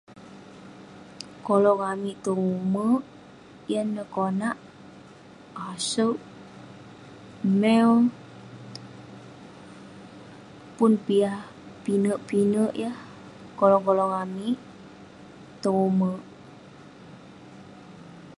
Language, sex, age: Western Penan, female, under 19